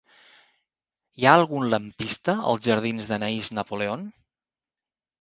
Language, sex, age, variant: Catalan, male, 50-59, Central